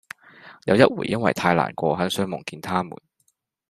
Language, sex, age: Cantonese, male, 19-29